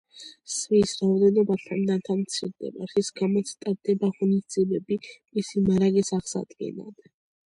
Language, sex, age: Georgian, female, under 19